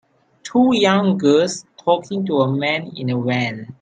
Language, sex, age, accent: English, male, 19-29, Malaysian English